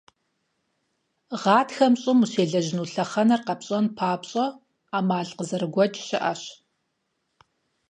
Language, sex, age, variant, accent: Kabardian, female, 30-39, Адыгэбзэ (Къэбэрдей, Кирил, псоми зэдай), Джылэхъстэней (Gilahsteney)